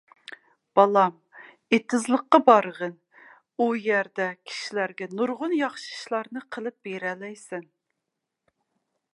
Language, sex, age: Uyghur, female, 40-49